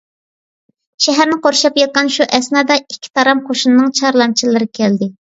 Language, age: Uyghur, under 19